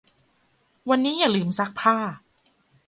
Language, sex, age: Thai, female, 19-29